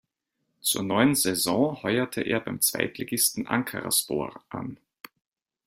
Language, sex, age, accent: German, male, 30-39, Österreichisches Deutsch